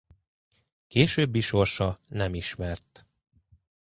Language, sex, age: Hungarian, male, 40-49